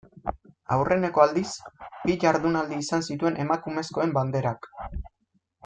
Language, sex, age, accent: Basque, male, 19-29, Mendebalekoa (Araba, Bizkaia, Gipuzkoako mendebaleko herri batzuk)